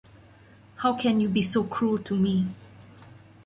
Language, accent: English, Malaysian English